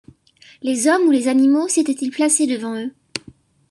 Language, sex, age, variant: French, female, under 19, Français de métropole